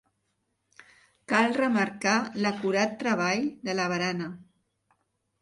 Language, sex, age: Catalan, female, 60-69